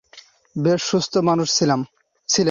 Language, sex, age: Bengali, male, 19-29